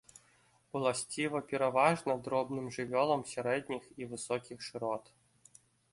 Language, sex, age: Belarusian, male, 19-29